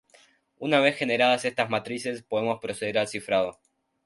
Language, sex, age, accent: Spanish, male, under 19, Rioplatense: Argentina, Uruguay, este de Bolivia, Paraguay